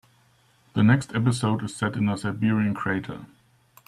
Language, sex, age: English, male, 40-49